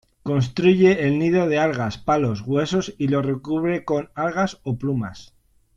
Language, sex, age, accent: Spanish, male, 40-49, España: Norte peninsular (Asturias, Castilla y León, Cantabria, País Vasco, Navarra, Aragón, La Rioja, Guadalajara, Cuenca)